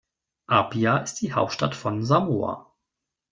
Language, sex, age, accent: German, male, 30-39, Deutschland Deutsch